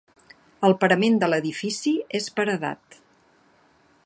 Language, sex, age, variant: Catalan, female, 50-59, Central